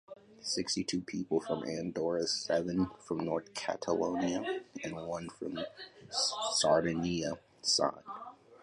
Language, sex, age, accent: English, male, under 19, United States English